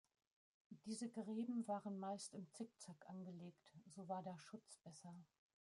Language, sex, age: German, female, 50-59